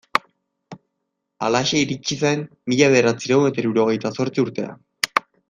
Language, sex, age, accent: Basque, male, 19-29, Erdialdekoa edo Nafarra (Gipuzkoa, Nafarroa)